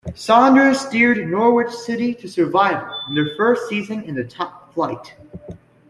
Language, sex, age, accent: English, male, under 19, United States English